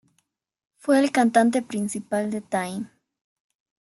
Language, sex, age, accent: Spanish, female, under 19, Andino-Pacífico: Colombia, Perú, Ecuador, oeste de Bolivia y Venezuela andina